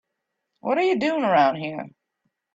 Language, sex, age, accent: English, female, 30-39, United States English